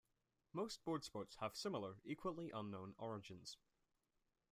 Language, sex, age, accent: English, male, 19-29, England English